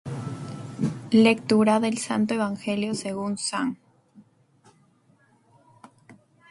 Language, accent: Spanish, Andino-Pacífico: Colombia, Perú, Ecuador, oeste de Bolivia y Venezuela andina